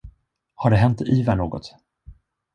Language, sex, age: Swedish, male, 30-39